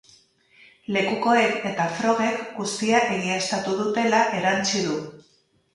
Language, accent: Basque, Mendebalekoa (Araba, Bizkaia, Gipuzkoako mendebaleko herri batzuk)